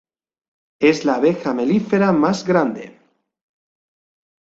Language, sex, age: Spanish, male, 40-49